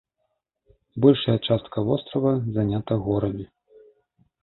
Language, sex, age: Belarusian, male, 30-39